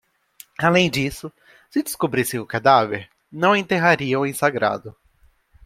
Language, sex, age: Portuguese, male, 19-29